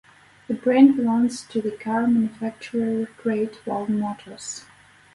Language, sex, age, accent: English, female, 30-39, United States English